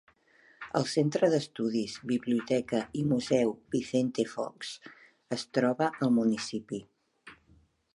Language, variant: Catalan, Central